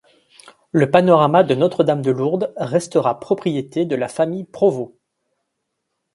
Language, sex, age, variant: French, male, 30-39, Français de métropole